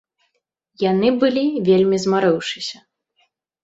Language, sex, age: Belarusian, female, 19-29